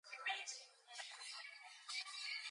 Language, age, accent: English, 19-29, United States English